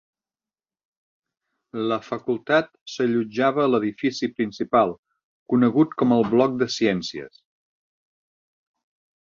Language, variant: Catalan, Nord-Occidental